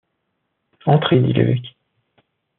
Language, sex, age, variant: French, male, 40-49, Français de métropole